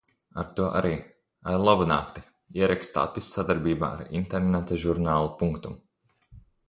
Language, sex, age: Latvian, male, under 19